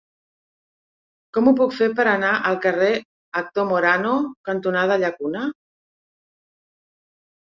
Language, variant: Catalan, Central